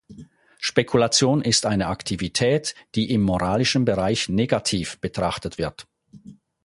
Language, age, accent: German, 50-59, Schweizerdeutsch